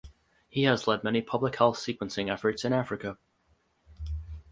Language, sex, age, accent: English, male, 30-39, United States English